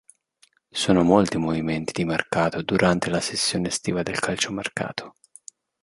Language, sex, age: Italian, male, 19-29